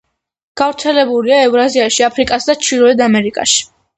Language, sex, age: Georgian, female, under 19